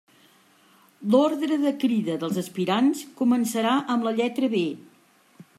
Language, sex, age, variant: Catalan, female, 70-79, Central